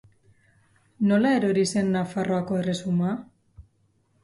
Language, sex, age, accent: Basque, female, 19-29, Mendebalekoa (Araba, Bizkaia, Gipuzkoako mendebaleko herri batzuk)